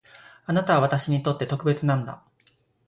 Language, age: Japanese, 40-49